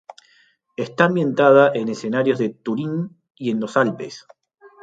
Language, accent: Spanish, Rioplatense: Argentina, Uruguay, este de Bolivia, Paraguay